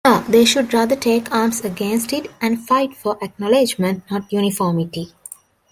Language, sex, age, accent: English, female, 19-29, India and South Asia (India, Pakistan, Sri Lanka)